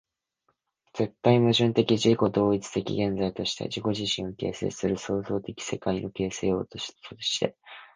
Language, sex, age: Japanese, male, 19-29